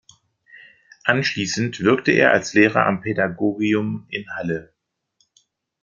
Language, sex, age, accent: German, male, 50-59, Deutschland Deutsch